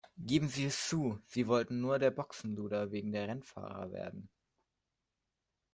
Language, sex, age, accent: German, male, under 19, Deutschland Deutsch